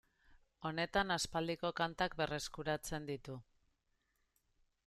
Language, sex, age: Basque, female, 40-49